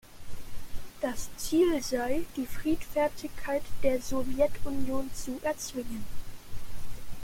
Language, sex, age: German, male, under 19